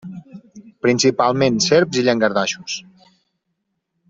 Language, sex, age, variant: Catalan, male, 30-39, Central